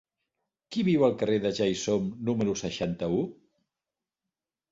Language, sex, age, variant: Catalan, male, 60-69, Central